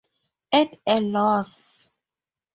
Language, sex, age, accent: English, female, 30-39, Southern African (South Africa, Zimbabwe, Namibia)